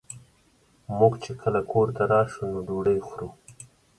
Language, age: Pashto, 60-69